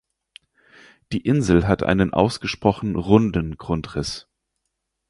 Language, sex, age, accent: German, male, 19-29, Deutschland Deutsch